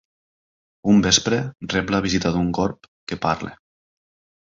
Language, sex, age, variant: Catalan, male, 19-29, Nord-Occidental